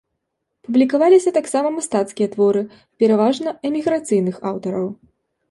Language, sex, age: Belarusian, female, 19-29